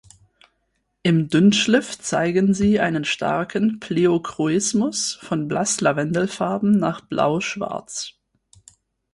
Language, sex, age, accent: German, female, 19-29, Deutschland Deutsch